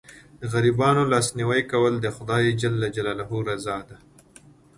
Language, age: Pashto, 19-29